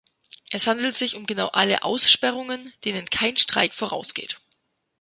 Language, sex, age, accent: German, female, 30-39, Deutschland Deutsch